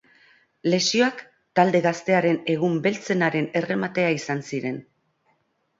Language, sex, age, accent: Basque, female, 40-49, Erdialdekoa edo Nafarra (Gipuzkoa, Nafarroa)